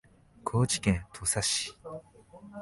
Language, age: Japanese, 19-29